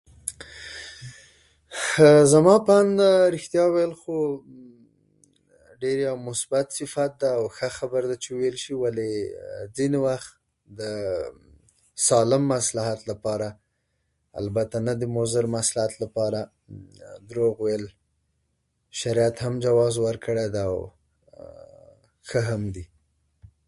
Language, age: Pashto, 30-39